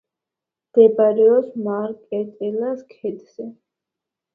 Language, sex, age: Georgian, female, under 19